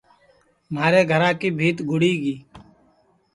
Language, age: Sansi, 19-29